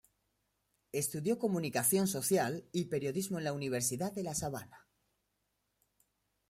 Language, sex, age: Spanish, male, 19-29